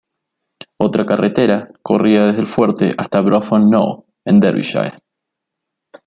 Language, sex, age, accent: Spanish, male, 19-29, Rioplatense: Argentina, Uruguay, este de Bolivia, Paraguay